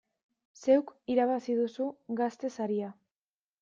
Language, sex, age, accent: Basque, female, 19-29, Mendebalekoa (Araba, Bizkaia, Gipuzkoako mendebaleko herri batzuk)